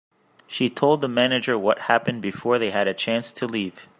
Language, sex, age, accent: English, male, 30-39, United States English